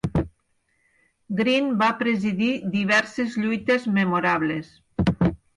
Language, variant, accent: Catalan, Nord-Occidental, nord-occidental